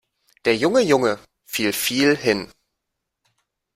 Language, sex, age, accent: German, male, 19-29, Deutschland Deutsch